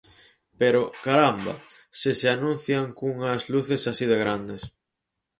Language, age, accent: Galician, 19-29, Atlántico (seseo e gheada)